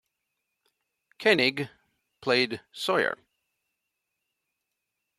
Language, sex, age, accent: English, male, 50-59, United States English